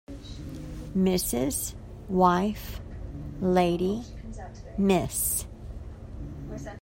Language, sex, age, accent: English, female, 40-49, United States English